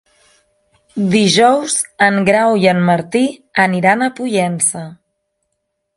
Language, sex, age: Catalan, female, 30-39